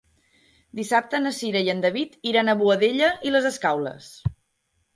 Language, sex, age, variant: Catalan, female, 19-29, Central